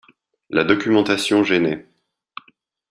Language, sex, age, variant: French, male, 30-39, Français de métropole